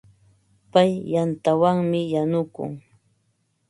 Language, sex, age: Ambo-Pasco Quechua, female, 60-69